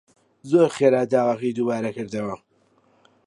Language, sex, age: Central Kurdish, male, under 19